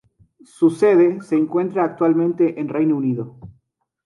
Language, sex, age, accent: Spanish, male, 19-29, México